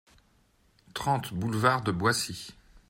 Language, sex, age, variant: French, male, 50-59, Français de métropole